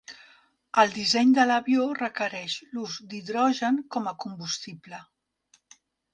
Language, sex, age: Catalan, female, 50-59